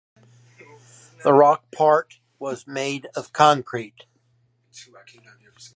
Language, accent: English, United States English